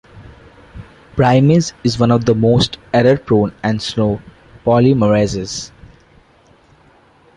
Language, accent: English, India and South Asia (India, Pakistan, Sri Lanka)